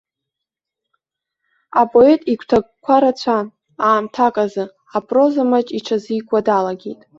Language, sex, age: Abkhazian, female, under 19